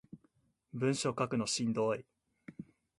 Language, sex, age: Japanese, male, 19-29